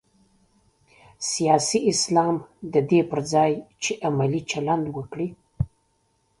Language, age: Pashto, 40-49